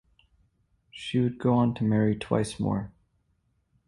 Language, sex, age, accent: English, male, 30-39, United States English